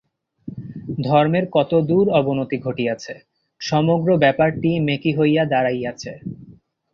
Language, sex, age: Bengali, male, 19-29